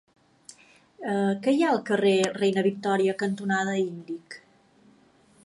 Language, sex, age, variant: Catalan, female, 40-49, Balear